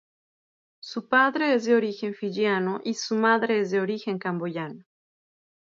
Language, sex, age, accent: Spanish, female, 30-39, México